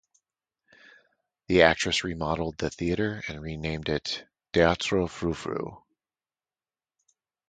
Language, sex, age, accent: English, male, 30-39, United States English